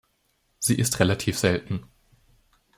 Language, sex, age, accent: German, male, 19-29, Deutschland Deutsch